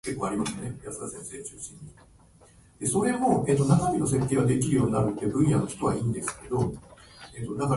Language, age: Japanese, 19-29